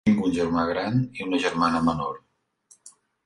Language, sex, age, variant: Catalan, male, 50-59, Central